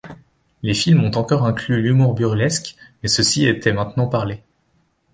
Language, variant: French, Français de métropole